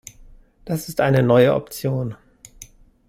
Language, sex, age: German, male, 30-39